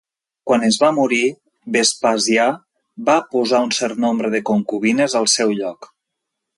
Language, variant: Catalan, Nord-Occidental